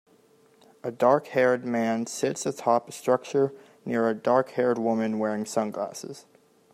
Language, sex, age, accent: English, male, under 19, United States English